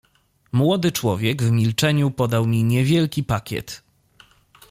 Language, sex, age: Polish, male, 30-39